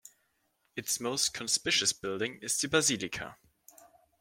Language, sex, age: English, male, 19-29